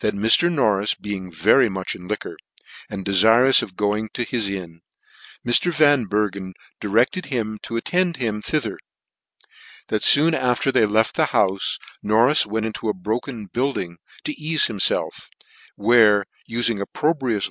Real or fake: real